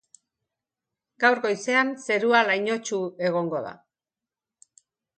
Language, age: Basque, 60-69